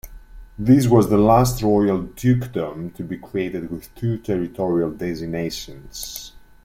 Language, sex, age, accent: English, male, 30-39, England English